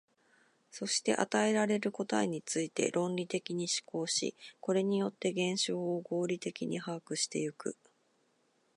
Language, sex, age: Japanese, female, 40-49